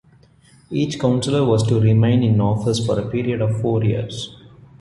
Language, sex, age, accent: English, male, 19-29, India and South Asia (India, Pakistan, Sri Lanka)